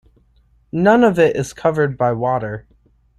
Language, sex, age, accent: English, male, 19-29, United States English